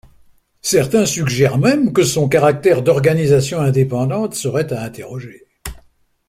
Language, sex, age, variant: French, male, 70-79, Français de métropole